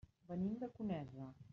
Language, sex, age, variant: Catalan, female, 40-49, Central